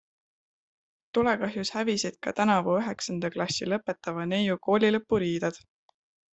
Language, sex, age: Estonian, female, 19-29